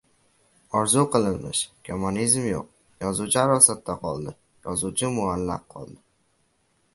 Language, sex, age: Uzbek, male, under 19